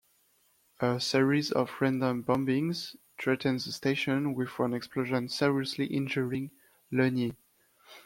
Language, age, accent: English, 19-29, United States English